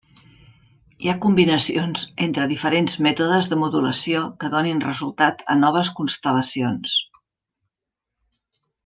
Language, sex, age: Catalan, female, 60-69